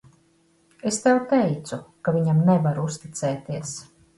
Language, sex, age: Latvian, female, 50-59